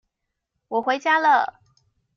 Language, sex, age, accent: Chinese, female, 30-39, 出生地：臺中市